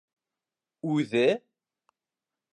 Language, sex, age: Bashkir, male, 19-29